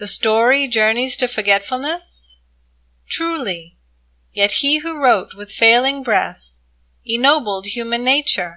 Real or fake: real